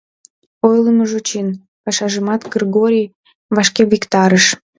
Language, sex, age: Mari, female, 19-29